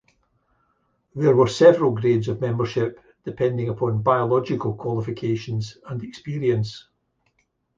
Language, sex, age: English, male, 70-79